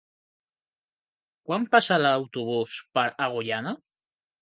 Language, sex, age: Catalan, male, 30-39